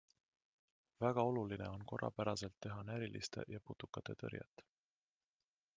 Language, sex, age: Estonian, male, 30-39